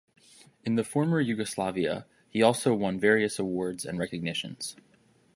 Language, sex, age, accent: English, male, 19-29, United States English